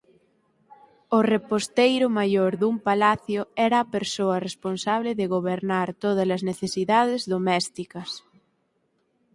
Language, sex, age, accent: Galician, female, 19-29, Atlántico (seseo e gheada)